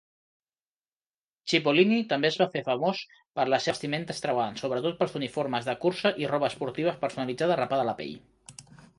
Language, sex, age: Catalan, male, 30-39